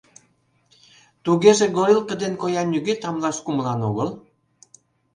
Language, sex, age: Mari, male, 50-59